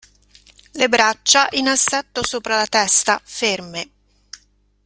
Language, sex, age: Italian, female, 50-59